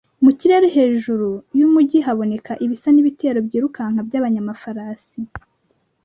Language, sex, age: Kinyarwanda, male, 19-29